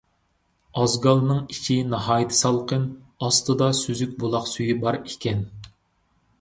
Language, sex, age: Uyghur, male, 30-39